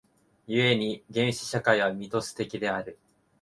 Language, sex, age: Japanese, male, 19-29